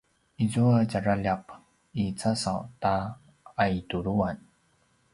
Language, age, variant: Paiwan, 30-39, pinayuanan a kinaikacedasan (東排灣語)